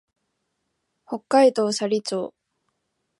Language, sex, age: Japanese, female, 19-29